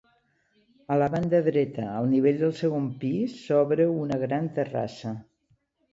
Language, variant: Catalan, Nord-Occidental